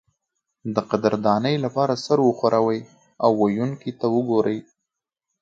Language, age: Pashto, 19-29